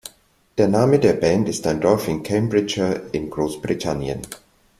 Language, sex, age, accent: German, male, 60-69, Deutschland Deutsch